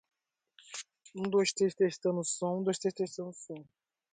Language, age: Portuguese, 19-29